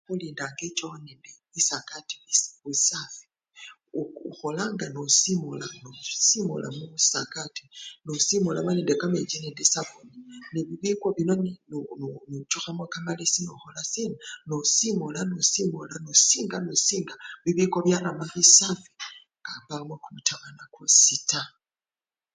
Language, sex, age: Luyia, female, 50-59